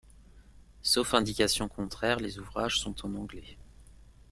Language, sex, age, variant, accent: French, male, 19-29, Français d'Europe, Français de Belgique